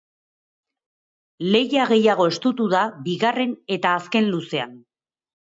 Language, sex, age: Basque, female, 30-39